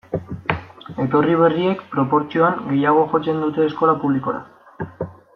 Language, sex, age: Basque, male, 19-29